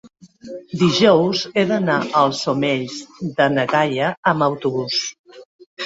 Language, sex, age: Catalan, female, 40-49